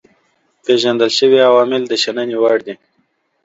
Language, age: Pashto, 30-39